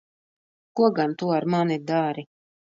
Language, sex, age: Latvian, female, 50-59